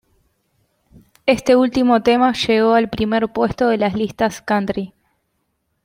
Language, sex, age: Spanish, female, 19-29